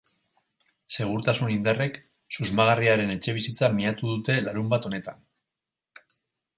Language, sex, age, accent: Basque, male, 40-49, Mendebalekoa (Araba, Bizkaia, Gipuzkoako mendebaleko herri batzuk)